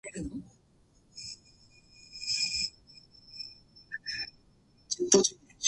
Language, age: Japanese, 30-39